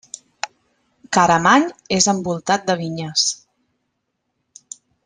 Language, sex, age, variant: Catalan, female, 40-49, Central